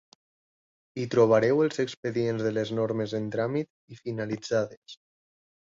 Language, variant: Catalan, Nord-Occidental